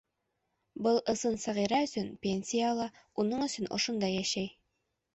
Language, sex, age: Bashkir, female, 19-29